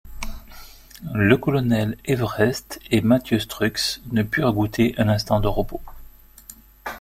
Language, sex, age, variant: French, male, 50-59, Français de métropole